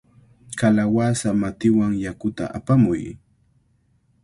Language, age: Cajatambo North Lima Quechua, 19-29